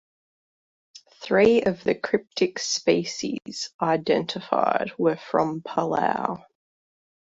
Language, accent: English, Australian English